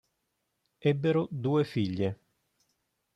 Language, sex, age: Italian, male, 50-59